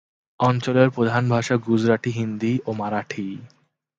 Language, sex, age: Bengali, male, 19-29